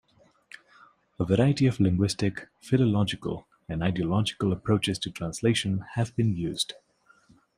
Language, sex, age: English, male, 19-29